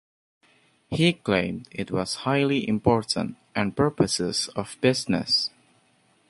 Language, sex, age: English, male, under 19